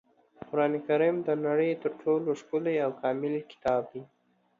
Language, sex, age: Pashto, male, 19-29